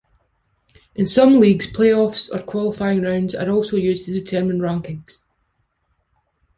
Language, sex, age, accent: English, female, 30-39, Scottish English